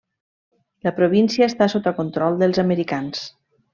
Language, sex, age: Catalan, female, 50-59